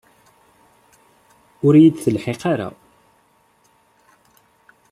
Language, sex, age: Kabyle, male, 30-39